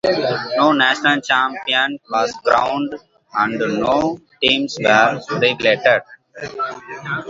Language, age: English, 19-29